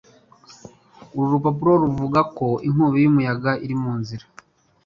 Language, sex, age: Kinyarwanda, male, 40-49